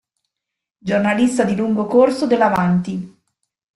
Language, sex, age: Italian, female, 40-49